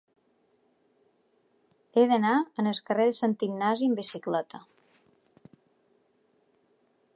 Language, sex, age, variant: Catalan, female, 40-49, Balear